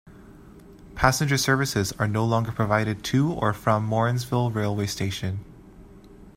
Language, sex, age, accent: English, male, 19-29, Canadian English